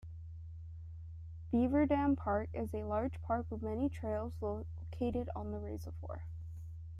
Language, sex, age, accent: English, female, 19-29, United States English